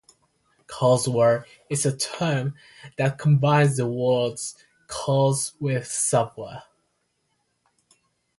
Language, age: English, 19-29